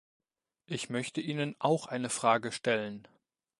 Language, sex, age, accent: German, male, 19-29, Deutschland Deutsch